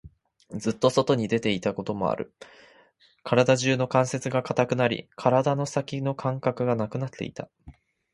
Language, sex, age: Japanese, male, under 19